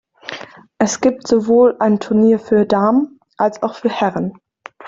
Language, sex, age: German, female, under 19